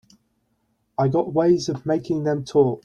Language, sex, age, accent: English, male, under 19, England English